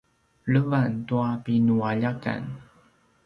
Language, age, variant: Paiwan, 30-39, pinayuanan a kinaikacedasan (東排灣語)